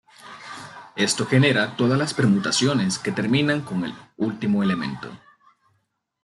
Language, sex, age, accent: Spanish, male, 19-29, América central